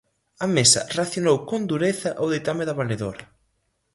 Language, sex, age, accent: Galician, female, 19-29, Atlántico (seseo e gheada)